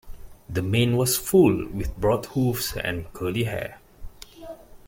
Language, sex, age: English, male, 40-49